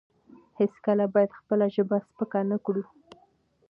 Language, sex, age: Pashto, female, 19-29